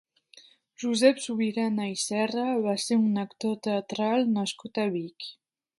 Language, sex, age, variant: Catalan, male, 19-29, Septentrional